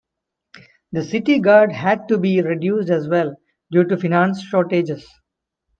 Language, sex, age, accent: English, male, 30-39, India and South Asia (India, Pakistan, Sri Lanka)